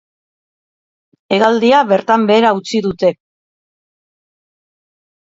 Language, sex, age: Basque, female, 40-49